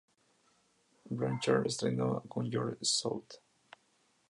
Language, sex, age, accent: Spanish, male, 19-29, México